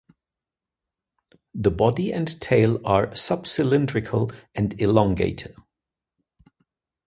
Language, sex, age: English, male, 50-59